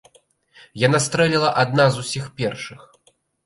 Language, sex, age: Belarusian, male, 19-29